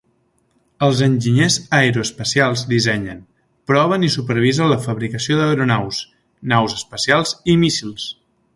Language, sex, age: Catalan, male, 19-29